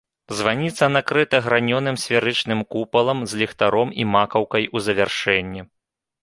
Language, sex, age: Belarusian, male, 30-39